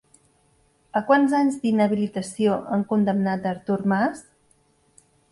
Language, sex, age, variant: Catalan, female, 40-49, Central